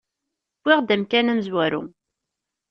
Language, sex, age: Kabyle, female, 19-29